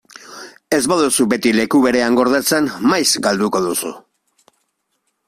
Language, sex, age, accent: Basque, male, 40-49, Mendebalekoa (Araba, Bizkaia, Gipuzkoako mendebaleko herri batzuk)